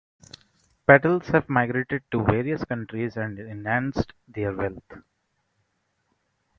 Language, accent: English, India and South Asia (India, Pakistan, Sri Lanka)